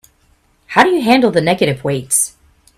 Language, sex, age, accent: English, female, 50-59, United States English